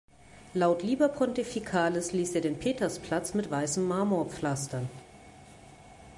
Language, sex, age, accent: German, female, 30-39, Deutschland Deutsch